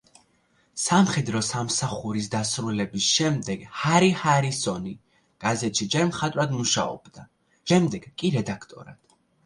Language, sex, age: Georgian, male, 19-29